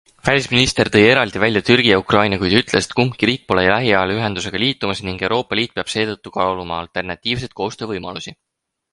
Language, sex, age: Estonian, male, 19-29